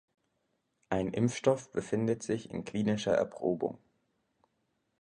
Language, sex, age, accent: German, male, 19-29, Deutschland Deutsch